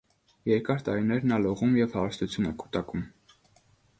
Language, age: Armenian, 19-29